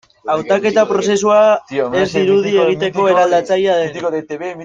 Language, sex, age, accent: Basque, male, 19-29, Mendebalekoa (Araba, Bizkaia, Gipuzkoako mendebaleko herri batzuk)